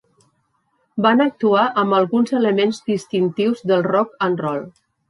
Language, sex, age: Catalan, female, 60-69